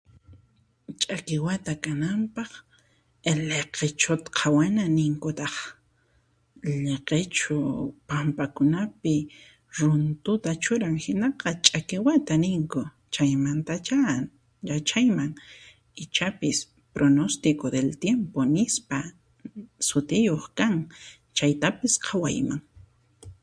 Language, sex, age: Puno Quechua, female, 30-39